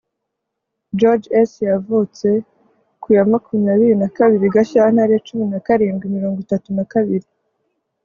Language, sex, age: Kinyarwanda, male, 19-29